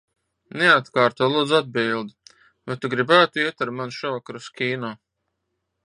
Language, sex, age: Latvian, male, 30-39